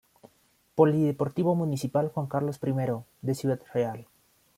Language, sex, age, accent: Spanish, male, 19-29, México